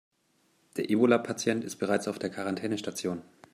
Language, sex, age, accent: German, male, 19-29, Deutschland Deutsch